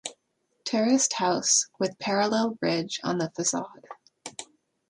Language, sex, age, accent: English, female, 19-29, Canadian English